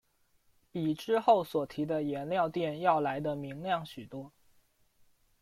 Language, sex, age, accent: Chinese, male, 19-29, 出生地：四川省